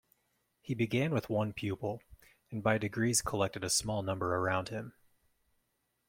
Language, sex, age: English, male, 30-39